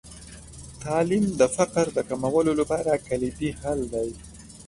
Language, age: Pashto, under 19